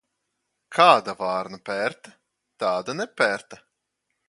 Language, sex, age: Latvian, male, 19-29